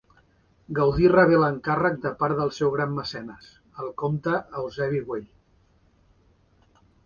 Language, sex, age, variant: Catalan, male, 60-69, Central